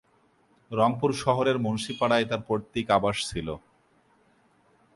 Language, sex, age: Bengali, male, 30-39